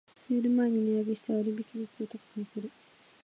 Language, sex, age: Japanese, female, 19-29